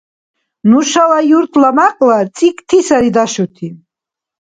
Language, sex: Dargwa, female